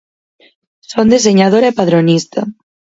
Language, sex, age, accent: Galician, female, 19-29, Oriental (común en zona oriental); Normativo (estándar)